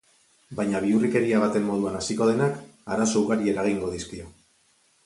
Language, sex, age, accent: Basque, male, 40-49, Mendebalekoa (Araba, Bizkaia, Gipuzkoako mendebaleko herri batzuk)